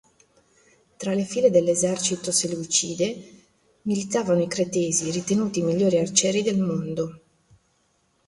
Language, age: Italian, 40-49